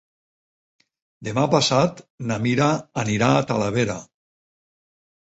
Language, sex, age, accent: Catalan, male, 60-69, valencià